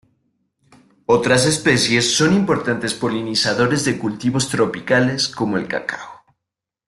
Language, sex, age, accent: Spanish, male, 19-29, México